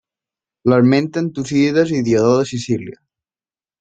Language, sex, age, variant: Catalan, male, 19-29, Balear